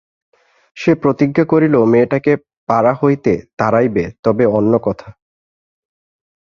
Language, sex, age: Bengali, male, 19-29